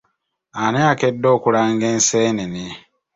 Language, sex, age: Ganda, male, 19-29